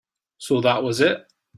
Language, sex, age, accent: English, male, 30-39, Scottish English